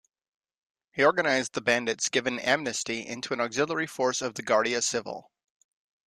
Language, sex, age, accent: English, male, 40-49, United States English